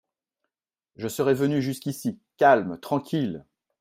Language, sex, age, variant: French, male, 40-49, Français de métropole